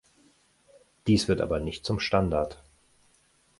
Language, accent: German, Deutschland Deutsch